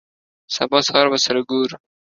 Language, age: Pashto, 19-29